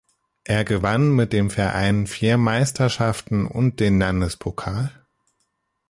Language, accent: German, Deutschland Deutsch